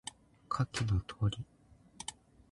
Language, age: Japanese, 19-29